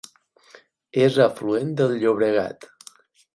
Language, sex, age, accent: Catalan, male, 30-39, valencià; valencià meridional